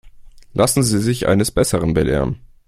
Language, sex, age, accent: German, male, under 19, Deutschland Deutsch